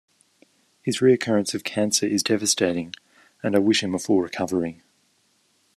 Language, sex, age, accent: English, male, 30-39, Australian English